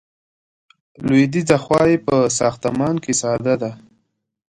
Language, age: Pashto, 19-29